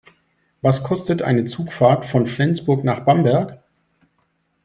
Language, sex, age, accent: German, male, 40-49, Deutschland Deutsch